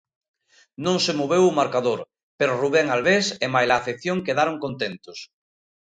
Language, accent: Galician, Oriental (común en zona oriental)